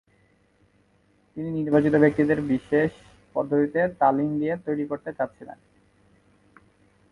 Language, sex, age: Bengali, male, 19-29